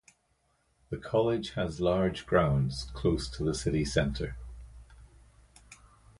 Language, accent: English, Northern Irish